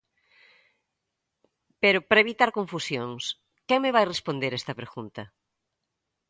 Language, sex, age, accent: Galician, female, 40-49, Atlántico (seseo e gheada)